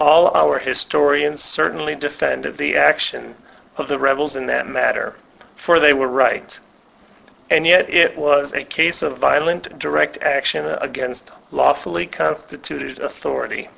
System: none